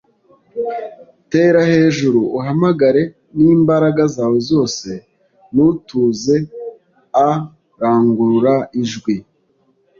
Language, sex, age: Kinyarwanda, male, 40-49